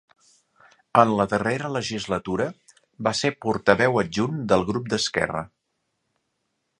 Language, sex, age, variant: Catalan, male, 50-59, Central